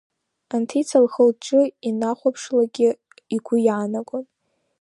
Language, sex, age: Abkhazian, female, under 19